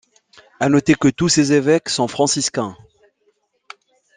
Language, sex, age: French, male, 30-39